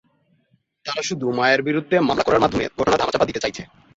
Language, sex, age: Bengali, male, 19-29